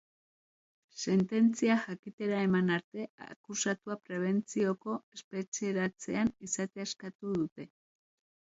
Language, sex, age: Basque, female, 30-39